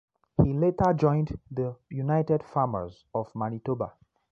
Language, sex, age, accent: English, male, 19-29, Southern African (South Africa, Zimbabwe, Namibia)